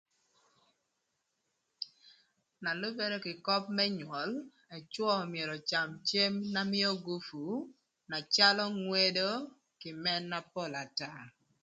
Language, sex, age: Thur, female, 30-39